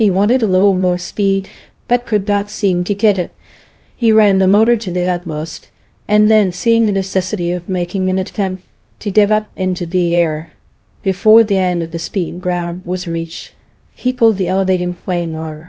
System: TTS, VITS